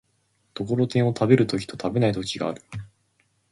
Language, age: Japanese, 19-29